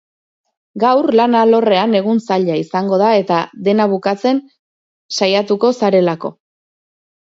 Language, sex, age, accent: Basque, female, 30-39, Erdialdekoa edo Nafarra (Gipuzkoa, Nafarroa)